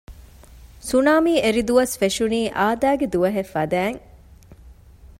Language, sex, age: Divehi, female, 30-39